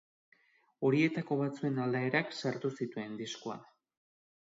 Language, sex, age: Basque, male, 30-39